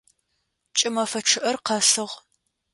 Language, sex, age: Adyghe, female, 19-29